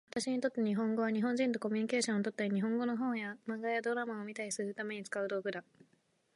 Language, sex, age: Japanese, female, under 19